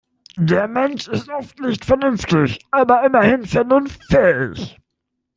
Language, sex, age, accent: German, male, 30-39, Deutschland Deutsch